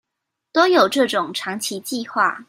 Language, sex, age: Chinese, female, 19-29